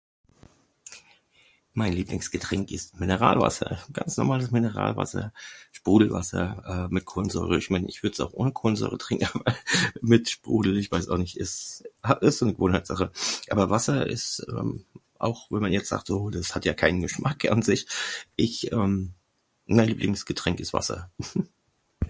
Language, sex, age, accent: German, male, 40-49, Deutschland Deutsch